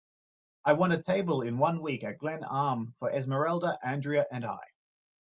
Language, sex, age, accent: English, male, 30-39, Australian English